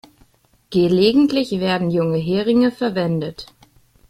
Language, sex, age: German, female, 30-39